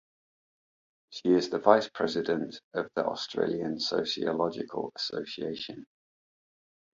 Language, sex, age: English, male, 40-49